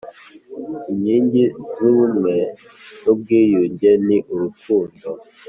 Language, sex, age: Kinyarwanda, male, under 19